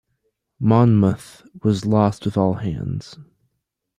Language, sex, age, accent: English, male, under 19, United States English